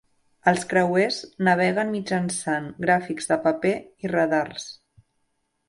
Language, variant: Catalan, Central